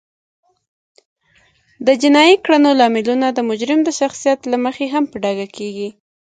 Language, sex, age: Pashto, female, 30-39